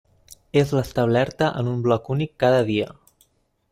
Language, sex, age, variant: Catalan, male, 19-29, Central